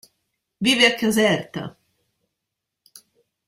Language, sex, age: Italian, female, 50-59